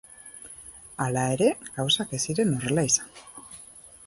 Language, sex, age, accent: Basque, female, 30-39, Mendebalekoa (Araba, Bizkaia, Gipuzkoako mendebaleko herri batzuk)